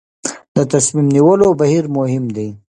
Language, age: Pashto, 30-39